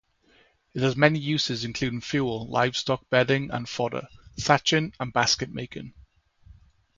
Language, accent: English, Welsh English